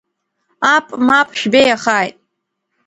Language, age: Abkhazian, under 19